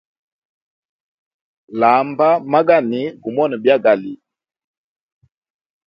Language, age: Hemba, 40-49